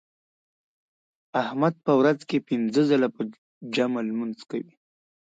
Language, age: Pashto, 19-29